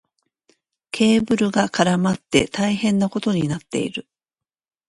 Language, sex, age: Japanese, female, 40-49